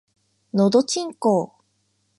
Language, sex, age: Japanese, female, 19-29